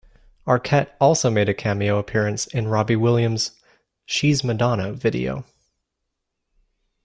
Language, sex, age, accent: English, male, 19-29, United States English